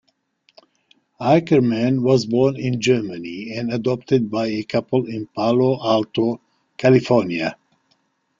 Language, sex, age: English, male, 60-69